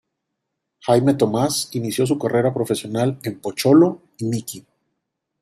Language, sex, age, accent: Spanish, male, 40-49, México